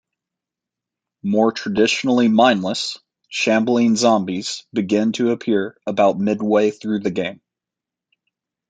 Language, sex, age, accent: English, male, 30-39, United States English